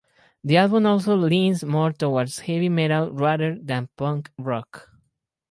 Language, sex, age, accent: English, male, 19-29, United States English